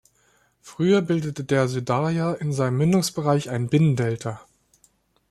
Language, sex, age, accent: German, male, 30-39, Deutschland Deutsch